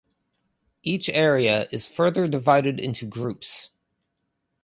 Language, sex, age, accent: English, male, 30-39, United States English